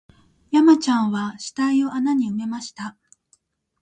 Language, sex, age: Japanese, female, 30-39